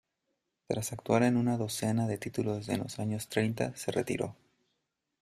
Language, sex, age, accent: Spanish, male, 19-29, México